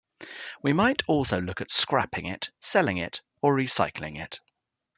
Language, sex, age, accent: English, male, 19-29, England English